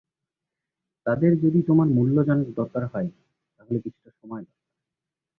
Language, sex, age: Bengali, male, 19-29